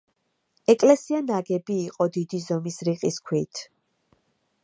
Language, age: Georgian, 30-39